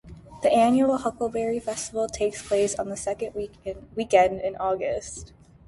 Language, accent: English, Canadian English